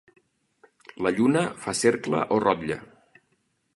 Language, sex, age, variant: Catalan, male, 60-69, Central